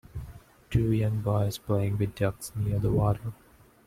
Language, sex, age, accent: English, male, 19-29, India and South Asia (India, Pakistan, Sri Lanka)